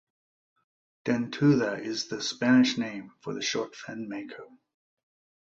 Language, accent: English, United States English